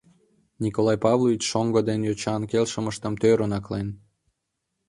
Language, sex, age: Mari, male, 19-29